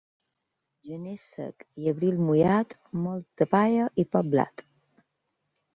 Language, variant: Catalan, Balear